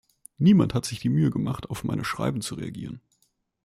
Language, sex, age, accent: German, male, 19-29, Deutschland Deutsch